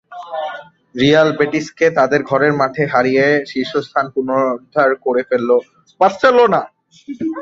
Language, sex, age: Bengali, male, under 19